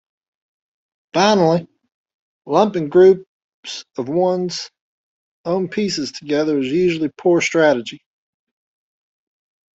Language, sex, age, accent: English, male, 30-39, United States English